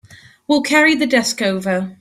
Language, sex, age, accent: English, female, 40-49, United States English